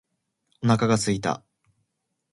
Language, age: Japanese, 19-29